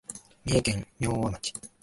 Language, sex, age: Japanese, male, 19-29